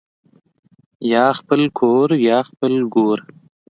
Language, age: Pashto, 19-29